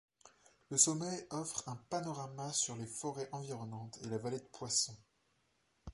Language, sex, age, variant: French, male, 19-29, Français de métropole